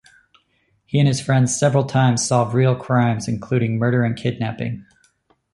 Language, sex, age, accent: English, male, 40-49, United States English